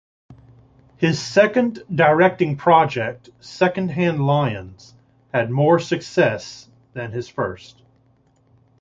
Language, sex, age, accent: English, male, 30-39, United States English